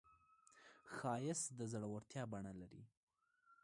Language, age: Pashto, 19-29